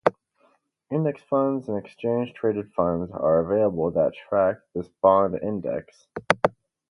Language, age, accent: English, 19-29, United States English